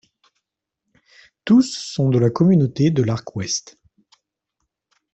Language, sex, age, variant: French, male, 40-49, Français de métropole